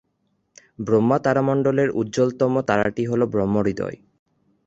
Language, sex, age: Bengali, male, 19-29